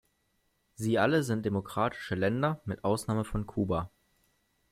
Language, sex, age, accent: German, male, 19-29, Deutschland Deutsch